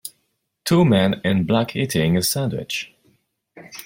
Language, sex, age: English, male, 19-29